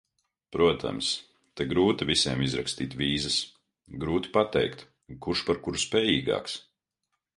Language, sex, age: Latvian, male, 30-39